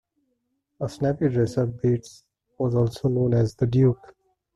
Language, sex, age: English, male, 19-29